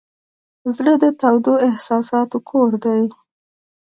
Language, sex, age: Pashto, female, 30-39